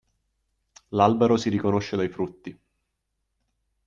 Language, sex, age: Italian, male, 30-39